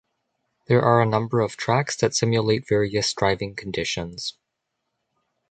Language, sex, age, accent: English, male, under 19, Canadian English